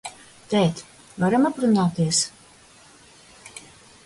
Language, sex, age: Latvian, female, 50-59